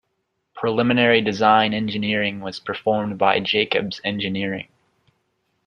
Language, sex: English, male